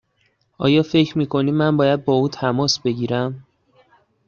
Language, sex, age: Persian, male, 19-29